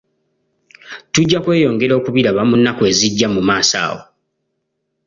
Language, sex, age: Ganda, male, 19-29